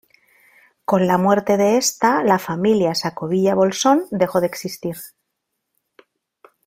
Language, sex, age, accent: Spanish, female, 40-49, España: Norte peninsular (Asturias, Castilla y León, Cantabria, País Vasco, Navarra, Aragón, La Rioja, Guadalajara, Cuenca)